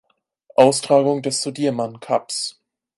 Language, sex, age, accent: German, male, 19-29, Deutschland Deutsch